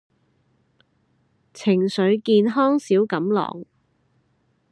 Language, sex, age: Cantonese, female, 19-29